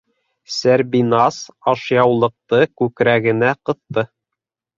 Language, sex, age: Bashkir, male, 30-39